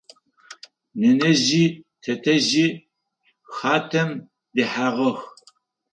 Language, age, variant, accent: Adyghe, 60-69, Адыгабзэ (Кирил, пстэумэ зэдыряе), Кıэмгуй (Çemguy)